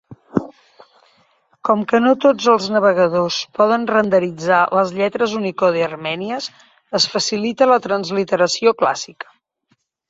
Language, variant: Catalan, Central